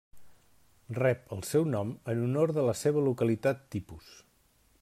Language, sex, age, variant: Catalan, male, 50-59, Central